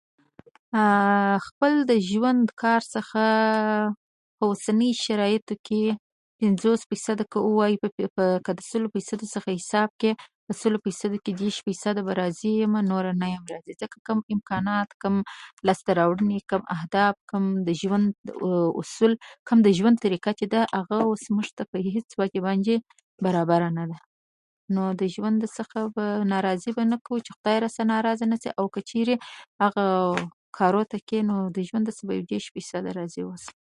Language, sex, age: Pashto, female, 19-29